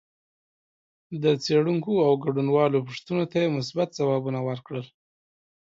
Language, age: Pashto, 40-49